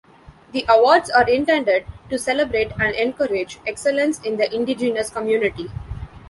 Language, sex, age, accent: English, female, 19-29, India and South Asia (India, Pakistan, Sri Lanka)